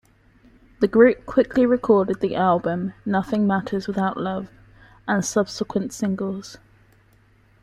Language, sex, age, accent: English, female, 19-29, England English